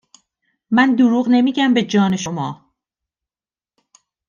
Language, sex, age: Persian, female, 40-49